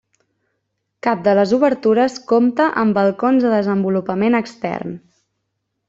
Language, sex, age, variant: Catalan, female, 19-29, Central